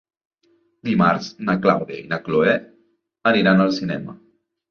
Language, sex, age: Catalan, male, 19-29